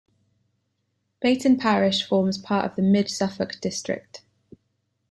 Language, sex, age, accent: English, female, 19-29, England English